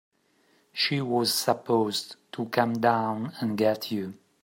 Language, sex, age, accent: English, male, 40-49, England English